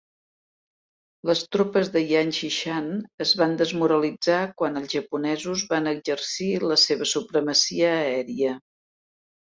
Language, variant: Catalan, Central